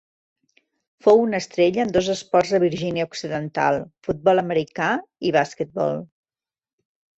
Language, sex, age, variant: Catalan, female, 40-49, Central